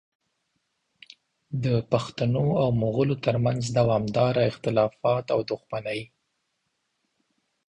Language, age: Pashto, 30-39